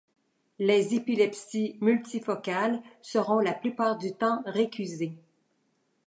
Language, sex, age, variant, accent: French, female, 70-79, Français d'Amérique du Nord, Français du Canada